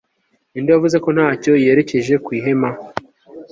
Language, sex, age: Kinyarwanda, male, 19-29